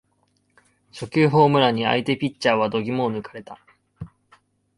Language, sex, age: Japanese, male, 19-29